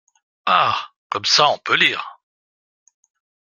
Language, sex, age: French, male, 60-69